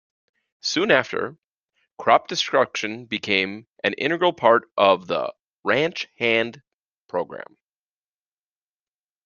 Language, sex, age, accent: English, male, 40-49, United States English